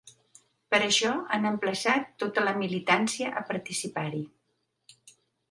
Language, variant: Catalan, Central